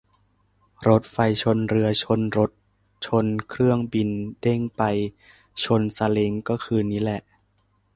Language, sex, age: Thai, male, 19-29